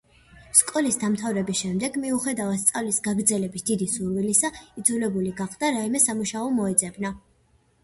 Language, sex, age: Georgian, female, 19-29